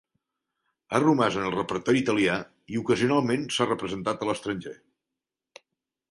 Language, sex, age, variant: Catalan, male, 50-59, Central